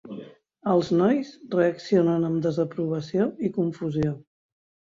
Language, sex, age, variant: Catalan, female, 60-69, Central